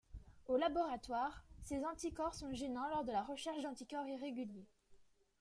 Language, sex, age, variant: French, female, under 19, Français de métropole